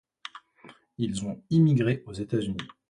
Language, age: French, 40-49